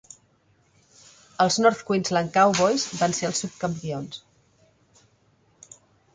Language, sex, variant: Catalan, female, Central